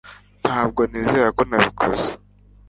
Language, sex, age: Kinyarwanda, male, under 19